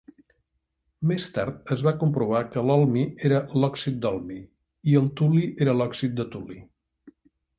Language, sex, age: Catalan, male, 60-69